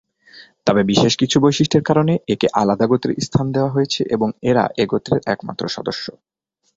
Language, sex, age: Bengali, male, 19-29